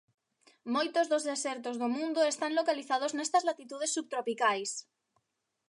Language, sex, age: Galician, female, 30-39